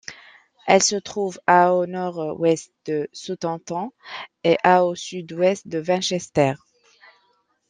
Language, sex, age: French, female, 19-29